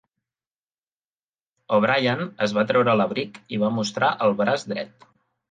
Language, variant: Catalan, Central